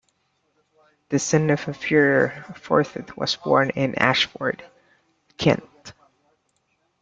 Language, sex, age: English, male, 19-29